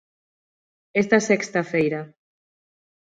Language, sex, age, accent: Galician, female, 30-39, Normativo (estándar); Neofalante